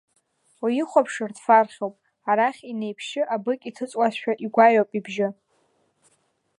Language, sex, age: Abkhazian, female, 19-29